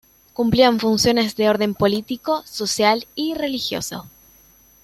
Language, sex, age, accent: Spanish, female, 19-29, Rioplatense: Argentina, Uruguay, este de Bolivia, Paraguay